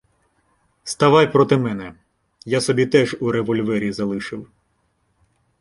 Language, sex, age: Ukrainian, male, 19-29